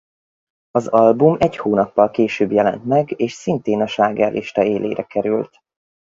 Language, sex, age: Hungarian, male, 30-39